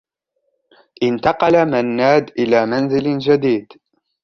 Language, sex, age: Arabic, male, 19-29